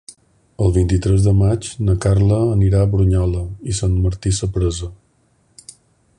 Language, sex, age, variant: Catalan, male, 50-59, Balear